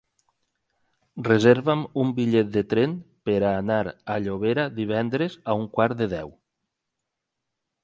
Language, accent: Catalan, valencià